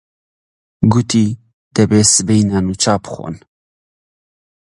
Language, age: Central Kurdish, 19-29